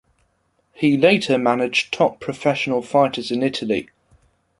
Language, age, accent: English, under 19, England English